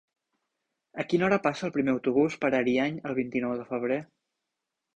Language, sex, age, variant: Catalan, male, 19-29, Central